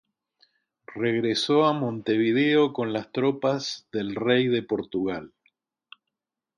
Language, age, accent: Spanish, 60-69, Rioplatense: Argentina, Uruguay, este de Bolivia, Paraguay